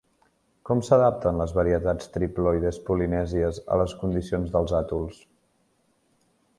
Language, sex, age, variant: Catalan, male, 19-29, Septentrional